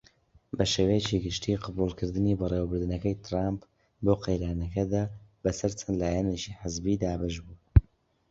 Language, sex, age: Central Kurdish, male, 19-29